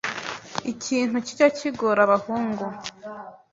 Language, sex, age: Kinyarwanda, female, 19-29